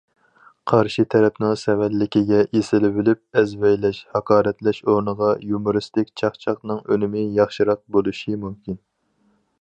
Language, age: Uyghur, 19-29